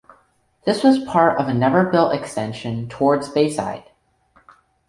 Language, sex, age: English, male, under 19